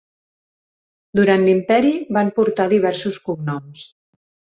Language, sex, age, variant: Catalan, female, 30-39, Central